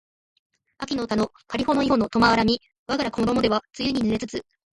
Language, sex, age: Japanese, female, 19-29